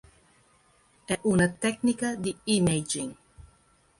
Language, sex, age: Italian, female, 50-59